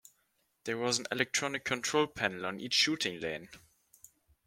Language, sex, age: English, male, 19-29